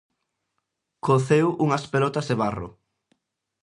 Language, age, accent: Galician, 19-29, Atlántico (seseo e gheada)